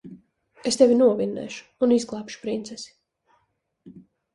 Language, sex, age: Latvian, female, 30-39